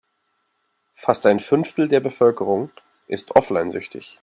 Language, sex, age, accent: German, male, 30-39, Deutschland Deutsch